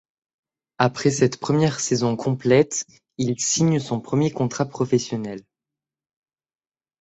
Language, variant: French, Français de métropole